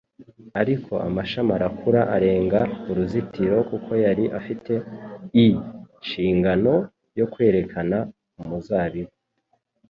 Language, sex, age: Kinyarwanda, male, 19-29